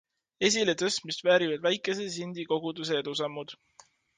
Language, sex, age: Estonian, male, 19-29